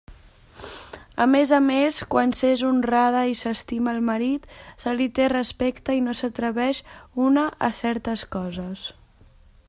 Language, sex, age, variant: Catalan, male, 50-59, Central